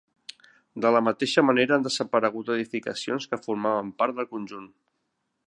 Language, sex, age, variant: Catalan, male, 40-49, Central